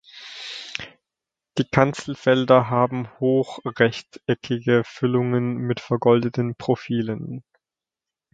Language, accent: German, Deutschland Deutsch